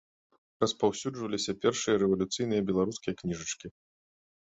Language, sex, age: Belarusian, male, 30-39